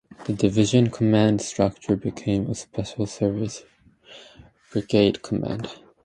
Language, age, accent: English, 19-29, United States English